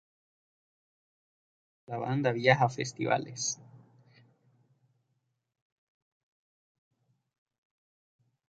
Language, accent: Spanish, América central